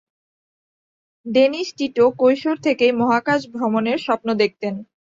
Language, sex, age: Bengali, female, 19-29